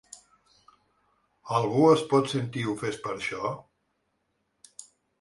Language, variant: Catalan, Central